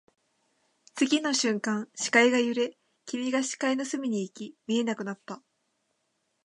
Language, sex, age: Japanese, female, 19-29